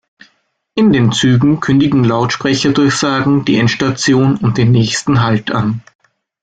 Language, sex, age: German, male, 30-39